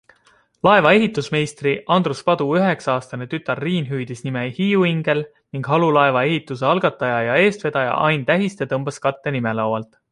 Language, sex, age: Estonian, male, 30-39